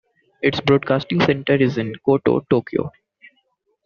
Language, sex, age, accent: English, male, under 19, United States English